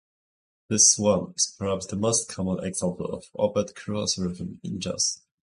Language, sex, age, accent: English, male, 19-29, England English